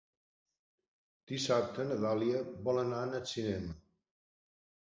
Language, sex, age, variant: Catalan, male, 60-69, Balear